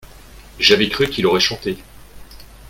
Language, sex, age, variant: French, male, 30-39, Français de métropole